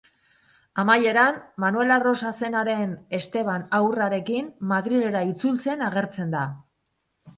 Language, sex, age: Basque, female, 50-59